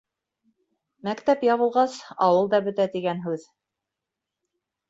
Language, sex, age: Bashkir, female, 40-49